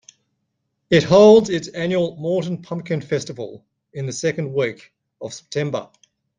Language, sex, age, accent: English, male, 40-49, Australian English